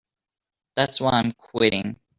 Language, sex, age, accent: English, male, 19-29, United States English